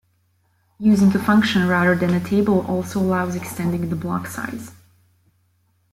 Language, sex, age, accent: English, female, 19-29, United States English